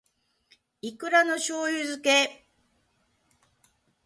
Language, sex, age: Japanese, female, 50-59